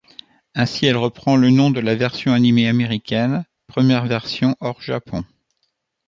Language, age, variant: French, 60-69, Français de métropole